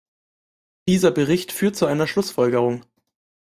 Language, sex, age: German, male, 19-29